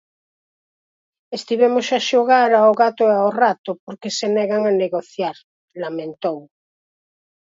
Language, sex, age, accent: Galician, female, 50-59, Normativo (estándar)